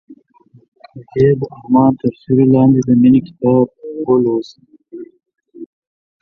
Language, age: Pashto, under 19